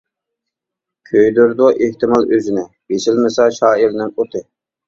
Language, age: Uyghur, 30-39